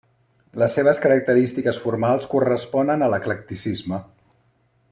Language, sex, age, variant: Catalan, male, 40-49, Central